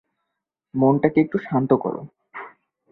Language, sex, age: Bengali, male, 19-29